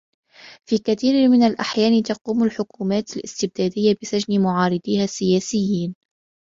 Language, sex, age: Arabic, female, 19-29